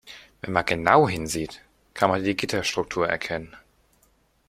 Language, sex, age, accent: German, male, under 19, Deutschland Deutsch